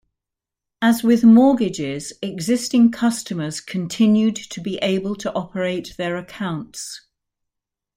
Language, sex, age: English, female, 60-69